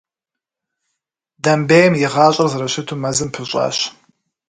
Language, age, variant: Kabardian, 30-39, Адыгэбзэ (Къэбэрдей, Кирил, псоми зэдай)